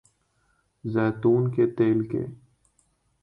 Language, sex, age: Urdu, male, 19-29